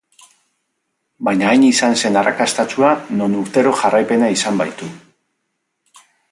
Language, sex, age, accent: Basque, male, 50-59, Mendebalekoa (Araba, Bizkaia, Gipuzkoako mendebaleko herri batzuk)